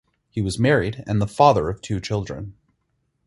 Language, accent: English, United States English